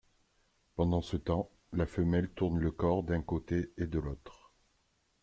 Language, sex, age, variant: French, male, 40-49, Français de métropole